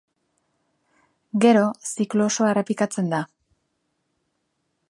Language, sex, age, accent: Basque, female, 30-39, Mendebalekoa (Araba, Bizkaia, Gipuzkoako mendebaleko herri batzuk)